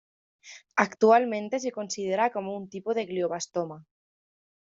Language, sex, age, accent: Spanish, female, under 19, España: Centro-Sur peninsular (Madrid, Toledo, Castilla-La Mancha)